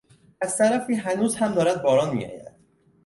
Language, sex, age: Persian, male, 19-29